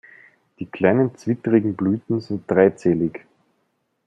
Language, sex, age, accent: German, male, 19-29, Österreichisches Deutsch